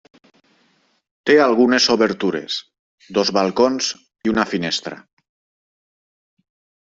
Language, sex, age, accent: Catalan, male, 30-39, valencià